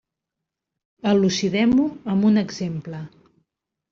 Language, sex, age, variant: Catalan, female, 50-59, Central